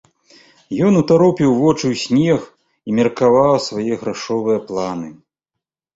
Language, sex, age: Belarusian, male, 40-49